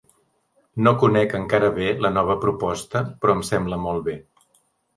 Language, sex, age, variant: Catalan, male, 50-59, Central